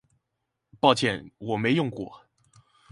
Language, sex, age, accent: Chinese, male, 19-29, 出生地：臺北市